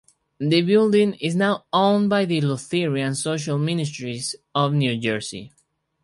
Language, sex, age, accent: English, male, 19-29, United States English